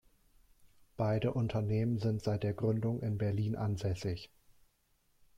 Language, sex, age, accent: German, male, 40-49, Deutschland Deutsch